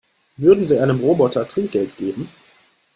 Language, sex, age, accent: German, male, under 19, Deutschland Deutsch